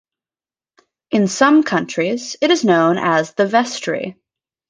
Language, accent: English, United States English